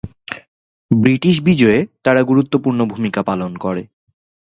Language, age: Bengali, 19-29